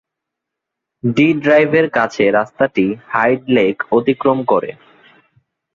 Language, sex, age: Bengali, male, 19-29